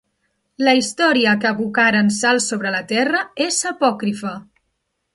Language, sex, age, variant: Catalan, female, 30-39, Central